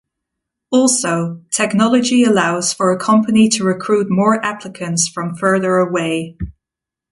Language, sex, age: English, female, 19-29